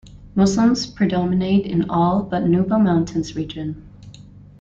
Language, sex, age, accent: English, female, 19-29, United States English